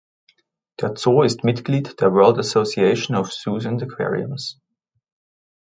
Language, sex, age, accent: German, male, 30-39, Österreichisches Deutsch